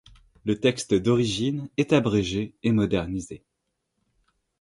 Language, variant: French, Français de métropole